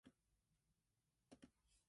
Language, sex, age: English, female, under 19